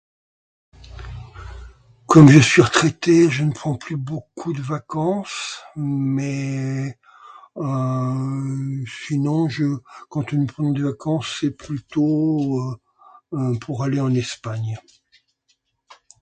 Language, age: French, 70-79